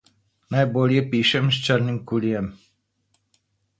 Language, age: Slovenian, 50-59